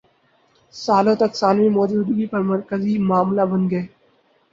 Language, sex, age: Urdu, male, 19-29